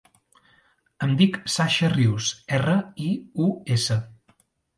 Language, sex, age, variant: Catalan, male, 30-39, Central